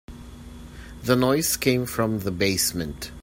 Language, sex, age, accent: English, male, 40-49, Filipino